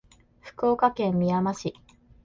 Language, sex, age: Japanese, female, 19-29